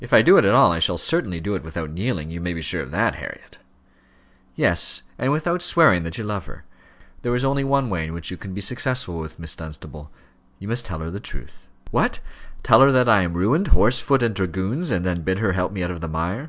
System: none